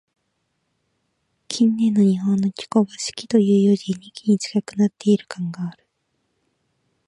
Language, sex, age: Japanese, female, 19-29